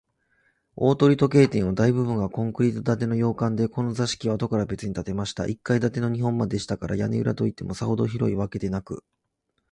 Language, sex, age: Japanese, male, 40-49